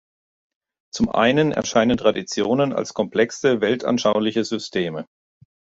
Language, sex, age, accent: German, male, 40-49, Deutschland Deutsch